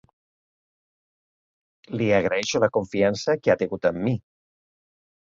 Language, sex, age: Catalan, male, 40-49